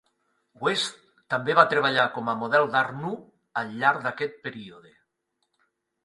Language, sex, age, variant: Catalan, male, 50-59, Nord-Occidental